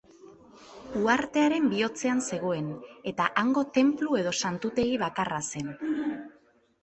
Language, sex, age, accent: Basque, female, 19-29, Mendebalekoa (Araba, Bizkaia, Gipuzkoako mendebaleko herri batzuk)